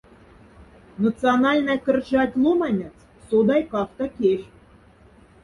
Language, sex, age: Moksha, female, 40-49